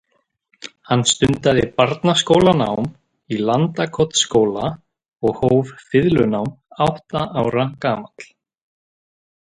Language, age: Icelandic, 30-39